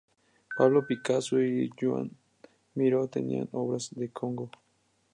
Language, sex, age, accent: Spanish, male, 19-29, México